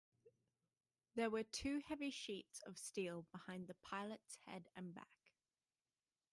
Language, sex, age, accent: English, female, 19-29, Australian English